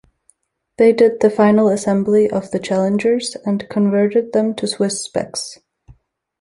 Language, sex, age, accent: English, female, 19-29, United States English